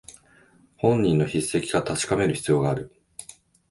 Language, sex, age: Japanese, male, 50-59